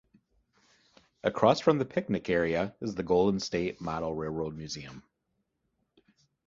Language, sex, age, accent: English, male, 40-49, United States English